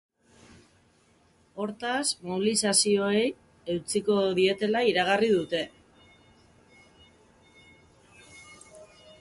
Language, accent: Basque, Mendebalekoa (Araba, Bizkaia, Gipuzkoako mendebaleko herri batzuk)